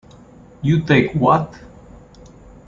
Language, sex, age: English, male, 40-49